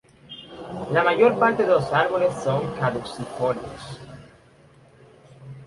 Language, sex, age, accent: Spanish, male, 19-29, Caribe: Cuba, Venezuela, Puerto Rico, República Dominicana, Panamá, Colombia caribeña, México caribeño, Costa del golfo de México